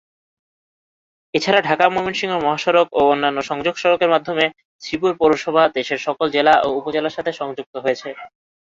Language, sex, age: Bengali, male, 19-29